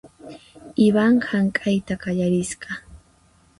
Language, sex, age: Puno Quechua, female, 19-29